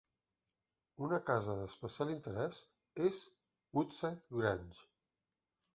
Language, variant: Catalan, Central